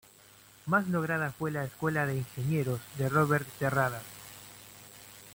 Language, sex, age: Spanish, male, 19-29